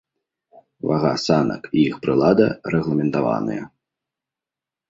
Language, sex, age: Belarusian, male, 19-29